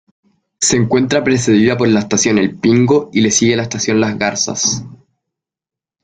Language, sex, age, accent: Spanish, male, 19-29, Chileno: Chile, Cuyo